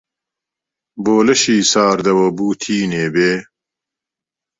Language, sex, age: Central Kurdish, male, 30-39